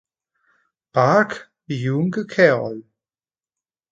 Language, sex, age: Italian, male, 40-49